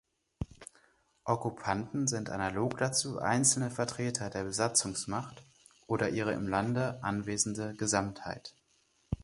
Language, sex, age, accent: German, male, 30-39, Deutschland Deutsch